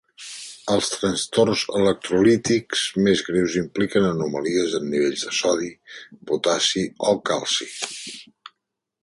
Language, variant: Catalan, Central